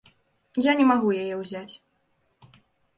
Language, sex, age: Belarusian, female, 19-29